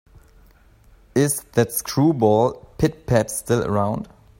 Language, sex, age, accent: English, male, 19-29, United States English